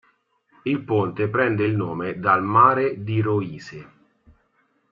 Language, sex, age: Italian, male, 40-49